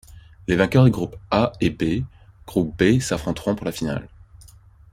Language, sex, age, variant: French, male, 30-39, Français de métropole